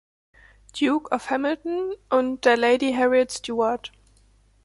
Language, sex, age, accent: German, female, 19-29, Deutschland Deutsch